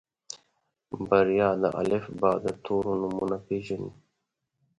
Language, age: Pashto, 40-49